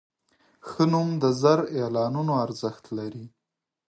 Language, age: Pashto, 30-39